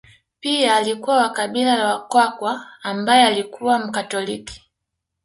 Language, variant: Swahili, Kiswahili cha Bara ya Tanzania